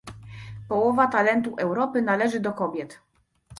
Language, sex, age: Polish, female, 19-29